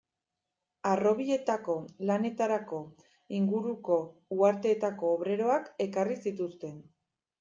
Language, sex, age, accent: Basque, female, 19-29, Erdialdekoa edo Nafarra (Gipuzkoa, Nafarroa)